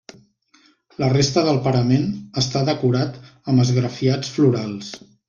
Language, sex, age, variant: Catalan, male, 50-59, Central